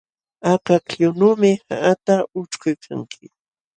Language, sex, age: Jauja Wanca Quechua, female, 70-79